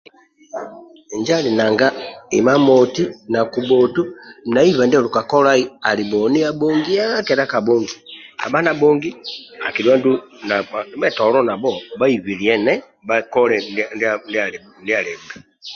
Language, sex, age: Amba (Uganda), male, 70-79